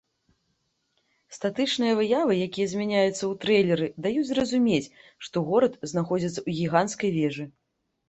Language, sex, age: Belarusian, female, 19-29